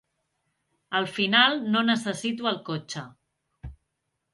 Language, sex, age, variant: Catalan, female, 30-39, Central